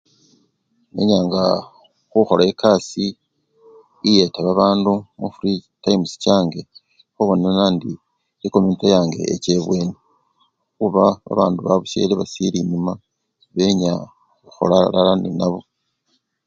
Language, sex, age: Luyia, male, 50-59